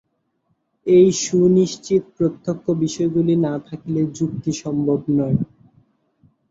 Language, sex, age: Bengali, male, under 19